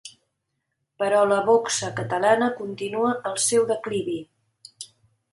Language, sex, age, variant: Catalan, female, 60-69, Central